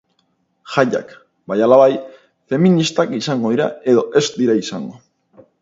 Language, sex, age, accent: Basque, male, 19-29, Mendebalekoa (Araba, Bizkaia, Gipuzkoako mendebaleko herri batzuk)